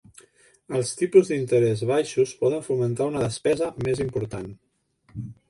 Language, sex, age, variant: Catalan, male, 50-59, Central